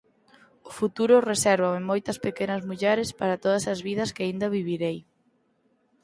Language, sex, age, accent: Galician, female, 19-29, Central (gheada)